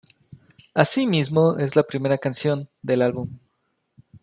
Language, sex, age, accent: Spanish, male, 30-39, México